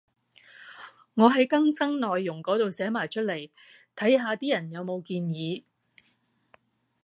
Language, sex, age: Cantonese, female, 60-69